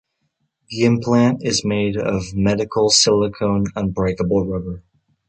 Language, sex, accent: English, male, United States English